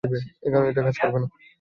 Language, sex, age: Bengali, male, 19-29